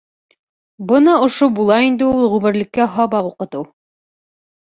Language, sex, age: Bashkir, female, 19-29